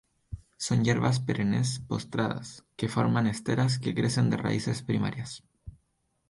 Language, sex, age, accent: Spanish, male, 19-29, Chileno: Chile, Cuyo